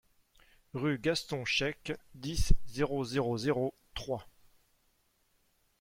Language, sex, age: French, male, 40-49